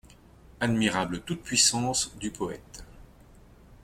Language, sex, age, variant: French, male, 40-49, Français de métropole